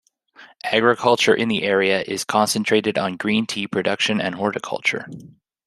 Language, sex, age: English, male, 19-29